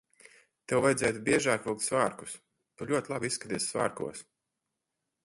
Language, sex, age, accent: Latvian, male, 30-39, Riga